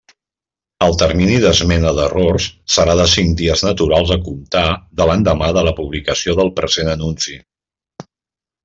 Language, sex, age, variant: Catalan, male, 50-59, Central